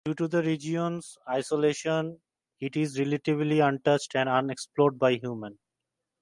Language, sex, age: English, male, 19-29